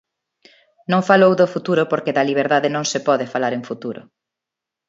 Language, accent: Galician, Neofalante